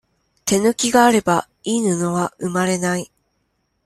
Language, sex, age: Japanese, female, 19-29